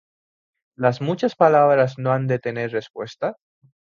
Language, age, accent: Spanish, 19-29, España: Islas Canarias